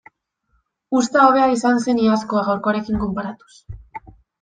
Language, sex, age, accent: Basque, female, 19-29, Mendebalekoa (Araba, Bizkaia, Gipuzkoako mendebaleko herri batzuk)